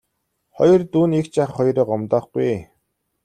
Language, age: Mongolian, 90+